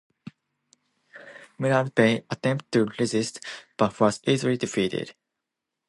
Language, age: English, 19-29